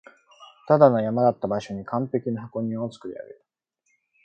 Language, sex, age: Japanese, male, 19-29